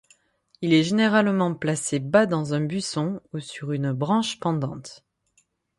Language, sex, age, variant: French, female, 30-39, Français de métropole